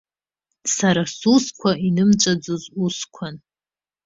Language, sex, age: Abkhazian, female, under 19